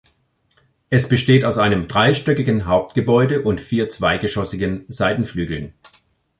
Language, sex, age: German, female, 40-49